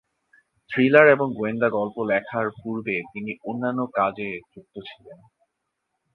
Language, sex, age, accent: Bengali, male, 19-29, Native; Bangladeshi